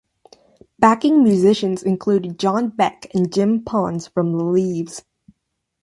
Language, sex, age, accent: English, female, 19-29, United States English